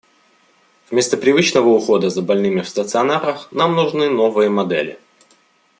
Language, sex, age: Russian, male, 19-29